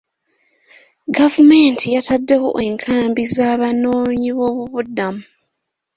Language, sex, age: Ganda, female, 19-29